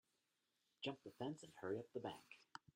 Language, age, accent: English, 30-39, United States English